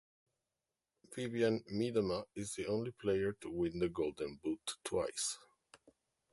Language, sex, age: English, male, 40-49